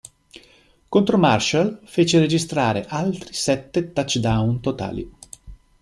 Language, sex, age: Italian, male, 50-59